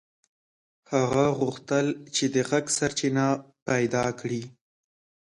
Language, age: Pashto, under 19